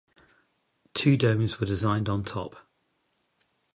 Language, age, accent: English, 50-59, England English